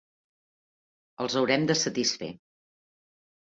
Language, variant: Catalan, Central